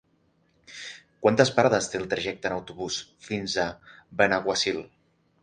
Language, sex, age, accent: Catalan, male, 30-39, central; septentrional